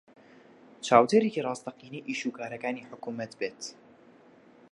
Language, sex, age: Central Kurdish, male, under 19